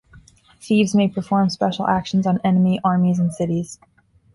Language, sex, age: English, female, 19-29